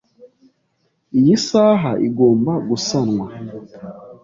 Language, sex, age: Kinyarwanda, male, 19-29